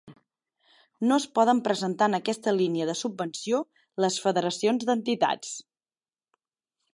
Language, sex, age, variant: Catalan, female, 40-49, Central